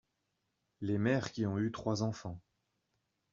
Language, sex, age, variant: French, male, 40-49, Français de métropole